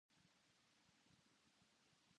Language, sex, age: Japanese, female, under 19